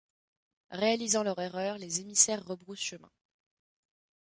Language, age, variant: French, 19-29, Français de métropole